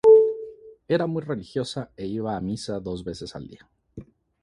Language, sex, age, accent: Spanish, male, 30-39, México